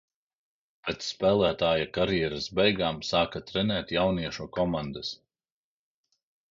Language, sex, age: Latvian, male, 40-49